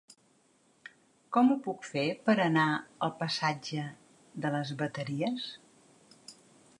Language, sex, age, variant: Catalan, female, 60-69, Central